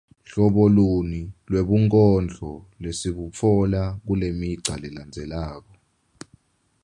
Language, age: Swati, 19-29